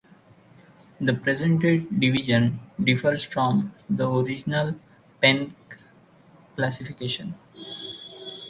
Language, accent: English, India and South Asia (India, Pakistan, Sri Lanka)